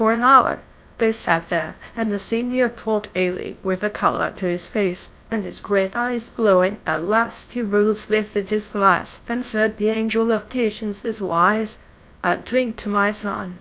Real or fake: fake